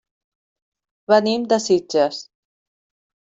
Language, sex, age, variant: Catalan, female, 40-49, Central